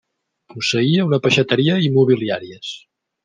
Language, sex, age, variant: Catalan, male, 40-49, Central